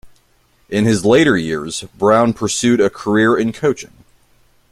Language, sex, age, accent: English, male, 30-39, United States English